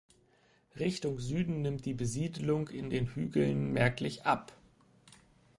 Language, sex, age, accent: German, male, 19-29, Deutschland Deutsch